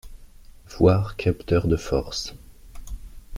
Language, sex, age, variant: French, male, 40-49, Français de métropole